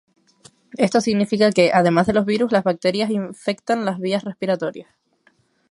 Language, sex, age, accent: Spanish, female, 19-29, España: Islas Canarias